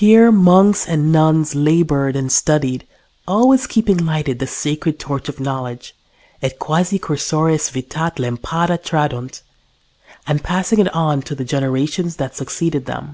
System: none